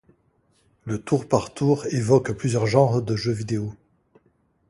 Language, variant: French, Français de métropole